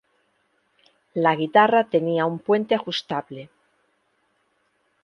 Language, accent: Spanish, España: Centro-Sur peninsular (Madrid, Toledo, Castilla-La Mancha)